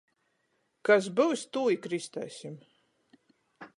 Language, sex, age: Latgalian, female, 40-49